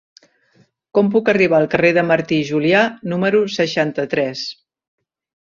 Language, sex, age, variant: Catalan, female, 60-69, Central